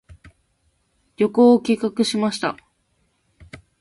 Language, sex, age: Japanese, female, 19-29